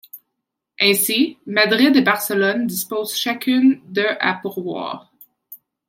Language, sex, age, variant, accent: French, female, 19-29, Français d'Amérique du Nord, Français du Canada